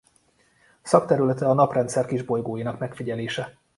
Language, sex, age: Hungarian, male, 30-39